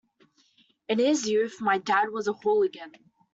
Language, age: English, under 19